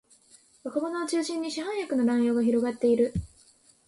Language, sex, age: Japanese, female, 19-29